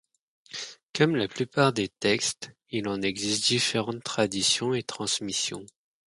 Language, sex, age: French, male, 30-39